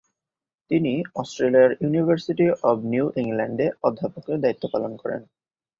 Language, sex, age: Bengali, male, 19-29